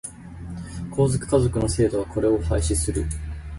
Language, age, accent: Japanese, 19-29, 標準語